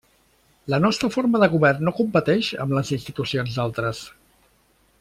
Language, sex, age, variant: Catalan, male, 60-69, Central